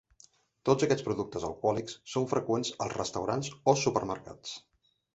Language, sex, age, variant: Catalan, male, 50-59, Central